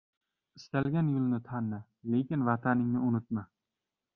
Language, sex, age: Uzbek, male, 19-29